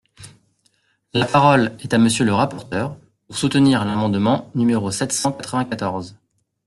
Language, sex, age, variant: French, male, 30-39, Français de métropole